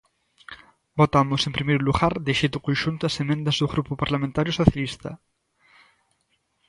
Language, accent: Galician, Atlántico (seseo e gheada)